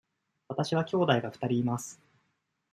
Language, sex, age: Japanese, male, 19-29